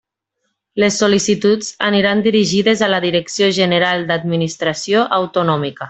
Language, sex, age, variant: Catalan, female, 19-29, Nord-Occidental